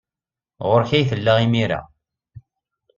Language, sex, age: Kabyle, male, 40-49